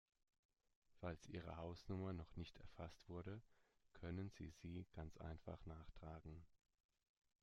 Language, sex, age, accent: German, male, 30-39, Deutschland Deutsch